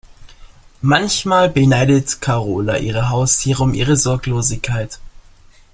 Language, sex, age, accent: German, male, under 19, Deutschland Deutsch